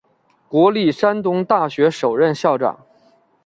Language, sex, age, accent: Chinese, male, 30-39, 出生地：北京市